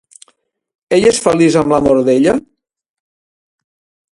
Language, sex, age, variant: Catalan, male, 60-69, Central